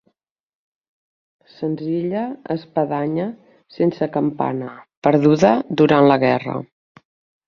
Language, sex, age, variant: Catalan, female, 40-49, Central